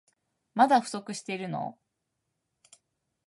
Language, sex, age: Japanese, female, 40-49